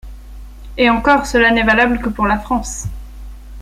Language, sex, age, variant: French, female, 30-39, Français de métropole